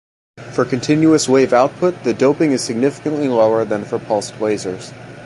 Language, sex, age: English, male, 19-29